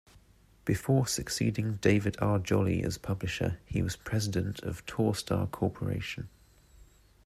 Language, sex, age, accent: English, male, 30-39, England English